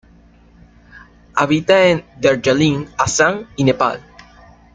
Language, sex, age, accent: Spanish, male, 19-29, Caribe: Cuba, Venezuela, Puerto Rico, República Dominicana, Panamá, Colombia caribeña, México caribeño, Costa del golfo de México